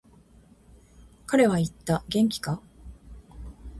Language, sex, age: Japanese, female, 40-49